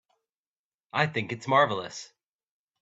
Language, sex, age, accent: English, male, 30-39, Canadian English